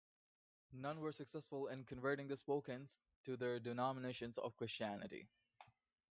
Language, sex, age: English, male, 19-29